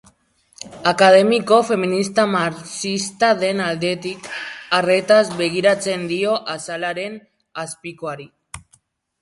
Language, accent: Basque, Mendebalekoa (Araba, Bizkaia, Gipuzkoako mendebaleko herri batzuk)